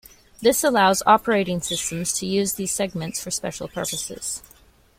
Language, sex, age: English, female, 19-29